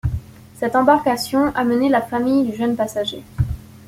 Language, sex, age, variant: French, female, 19-29, Français de métropole